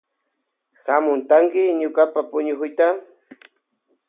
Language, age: Loja Highland Quichua, 40-49